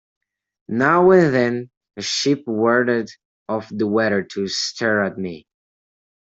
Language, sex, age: English, male, under 19